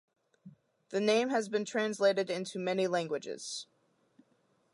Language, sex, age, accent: English, female, under 19, United States English